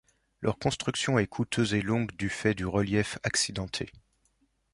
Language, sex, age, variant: French, male, 30-39, Français de métropole